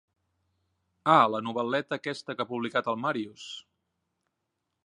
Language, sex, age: Catalan, male, 50-59